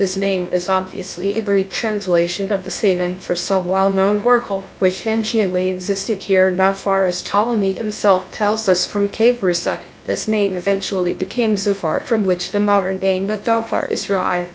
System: TTS, GlowTTS